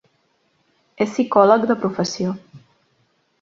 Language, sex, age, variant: Catalan, female, 19-29, Central